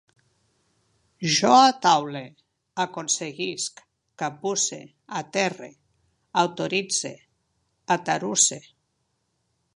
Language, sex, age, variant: Catalan, female, 70-79, Central